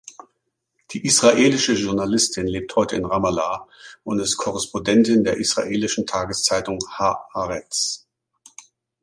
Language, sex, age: German, male, 50-59